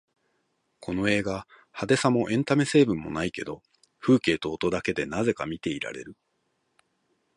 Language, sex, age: Japanese, male, 40-49